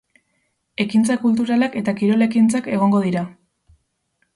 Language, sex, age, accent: Basque, female, 19-29, Erdialdekoa edo Nafarra (Gipuzkoa, Nafarroa)